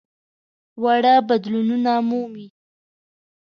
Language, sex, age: Pashto, female, 19-29